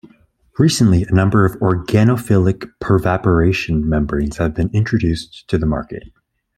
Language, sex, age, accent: English, male, 19-29, Canadian English